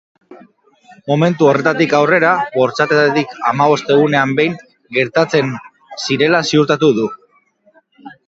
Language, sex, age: Basque, female, 50-59